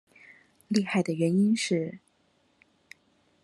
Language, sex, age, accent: Chinese, female, 40-49, 出生地：臺北市